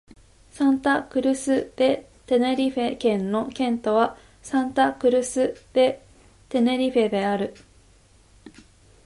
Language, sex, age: Japanese, female, 19-29